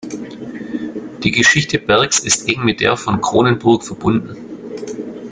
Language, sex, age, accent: German, male, 30-39, Deutschland Deutsch